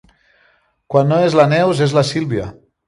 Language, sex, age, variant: Catalan, male, 40-49, Central